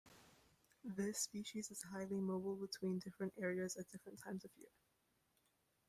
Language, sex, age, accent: English, male, under 19, United States English